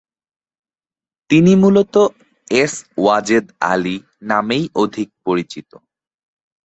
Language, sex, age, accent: Bengali, male, 19-29, প্রমিত